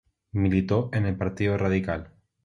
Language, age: Spanish, 19-29